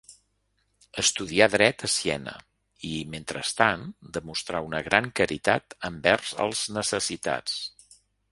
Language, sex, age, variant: Catalan, male, 50-59, Central